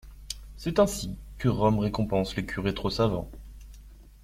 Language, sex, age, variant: French, male, 30-39, Français de métropole